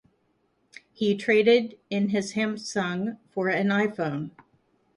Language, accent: English, United States English